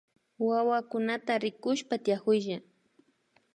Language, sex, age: Imbabura Highland Quichua, female, 30-39